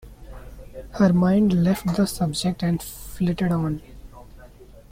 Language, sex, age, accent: English, male, 19-29, India and South Asia (India, Pakistan, Sri Lanka)